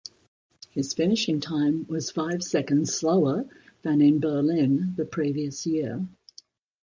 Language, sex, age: English, female, 70-79